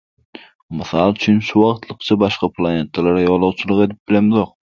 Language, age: Turkmen, 19-29